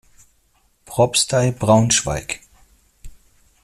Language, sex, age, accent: German, male, 40-49, Deutschland Deutsch